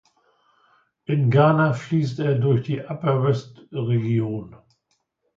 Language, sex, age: German, male, 70-79